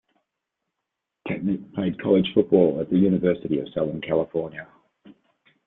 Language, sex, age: English, male, 40-49